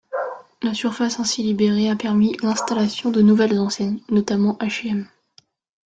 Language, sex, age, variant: French, female, under 19, Français de métropole